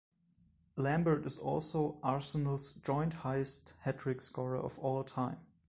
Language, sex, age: English, male, 19-29